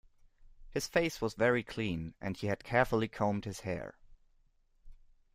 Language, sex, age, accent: English, male, 19-29, United States English